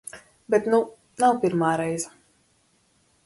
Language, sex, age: Latvian, female, 19-29